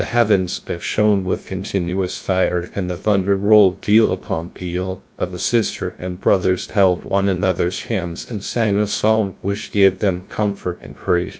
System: TTS, GlowTTS